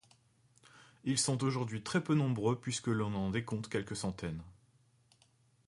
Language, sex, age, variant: French, male, 30-39, Français de métropole